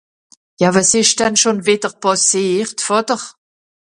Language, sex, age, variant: Swiss German, female, 60-69, Nordniederàlemmànisch (Rishoffe, Zàwere, Bùsswìller, Hawenau, Brüemt, Stroossbùri, Molse, Dàmbàch, Schlettstàtt, Pfàlzbùri usw.)